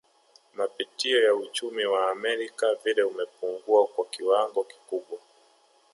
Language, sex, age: Swahili, male, 30-39